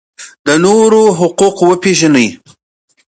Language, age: Pashto, 40-49